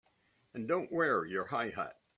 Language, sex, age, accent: English, male, 70-79, United States English